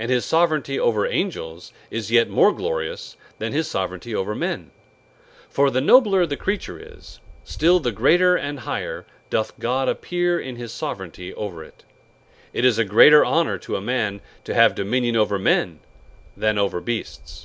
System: none